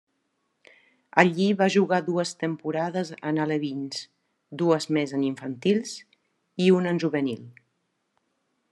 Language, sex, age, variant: Catalan, female, 40-49, Central